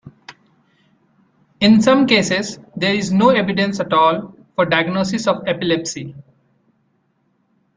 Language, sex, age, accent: English, male, 19-29, India and South Asia (India, Pakistan, Sri Lanka)